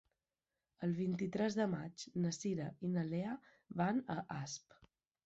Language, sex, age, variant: Catalan, female, 30-39, Balear